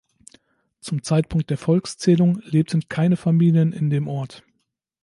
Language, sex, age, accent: German, male, 40-49, Deutschland Deutsch